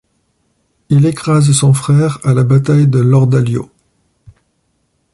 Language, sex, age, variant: French, male, 40-49, Français de métropole